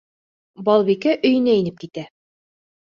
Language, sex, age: Bashkir, female, 30-39